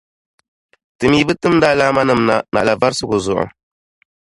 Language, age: Dagbani, 19-29